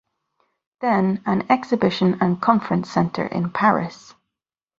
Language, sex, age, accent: English, female, 30-39, Northern Irish; yorkshire